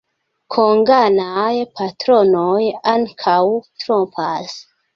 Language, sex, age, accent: Esperanto, female, 19-29, Internacia